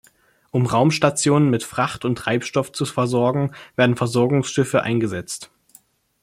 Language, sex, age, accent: German, male, 19-29, Deutschland Deutsch